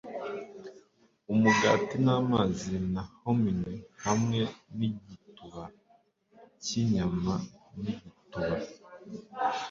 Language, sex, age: Kinyarwanda, male, 19-29